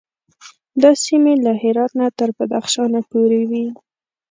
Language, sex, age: Pashto, female, 19-29